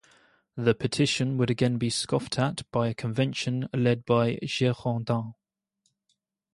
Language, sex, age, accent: English, male, 19-29, England English